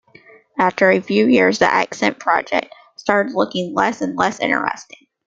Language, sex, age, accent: English, female, 19-29, United States English